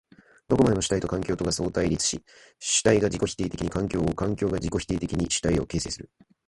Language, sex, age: Japanese, male, 19-29